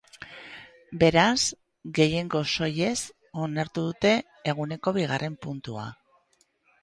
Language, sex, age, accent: Basque, female, 50-59, Erdialdekoa edo Nafarra (Gipuzkoa, Nafarroa)